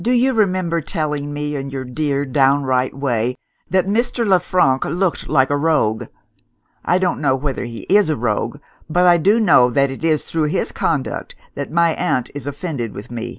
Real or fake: real